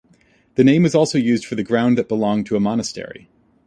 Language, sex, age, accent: English, male, 30-39, United States English